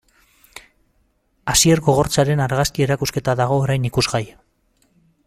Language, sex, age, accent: Basque, male, 30-39, Mendebalekoa (Araba, Bizkaia, Gipuzkoako mendebaleko herri batzuk)